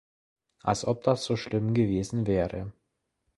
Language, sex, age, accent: German, male, under 19, Deutschland Deutsch